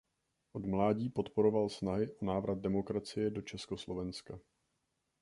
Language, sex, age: Czech, male, 19-29